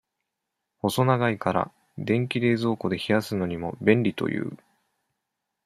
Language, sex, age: Japanese, male, 19-29